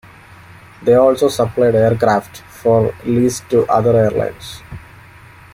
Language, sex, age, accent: English, male, 19-29, India and South Asia (India, Pakistan, Sri Lanka)